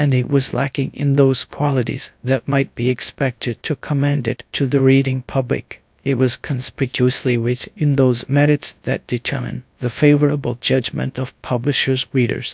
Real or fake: fake